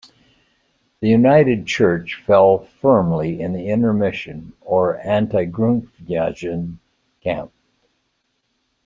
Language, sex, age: English, male, 80-89